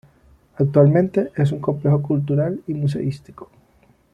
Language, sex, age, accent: Spanish, male, 30-39, Caribe: Cuba, Venezuela, Puerto Rico, República Dominicana, Panamá, Colombia caribeña, México caribeño, Costa del golfo de México